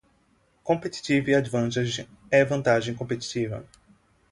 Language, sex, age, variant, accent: Portuguese, male, 19-29, Portuguese (Brasil), Nordestino